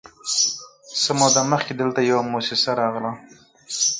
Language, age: Pashto, 30-39